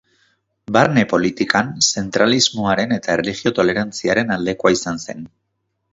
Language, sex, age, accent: Basque, male, 30-39, Mendebalekoa (Araba, Bizkaia, Gipuzkoako mendebaleko herri batzuk)